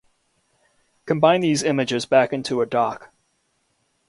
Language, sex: English, male